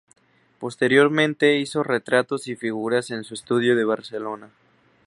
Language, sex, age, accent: Spanish, male, 19-29, México